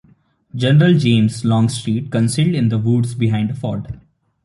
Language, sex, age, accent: English, male, 19-29, India and South Asia (India, Pakistan, Sri Lanka)